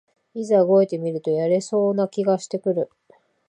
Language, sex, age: Japanese, female, 40-49